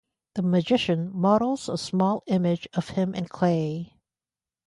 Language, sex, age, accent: English, female, 50-59, United States English